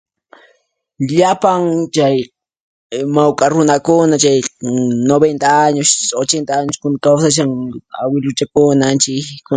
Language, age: Puno Quechua, under 19